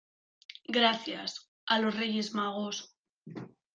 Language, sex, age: Spanish, female, 19-29